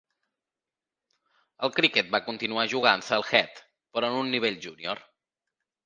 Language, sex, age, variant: Catalan, male, 19-29, Central